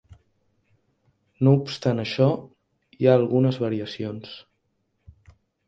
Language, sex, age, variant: Catalan, male, 19-29, Central